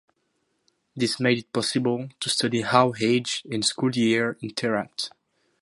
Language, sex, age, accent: English, male, 19-29, French